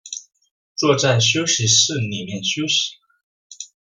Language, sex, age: Chinese, male, 19-29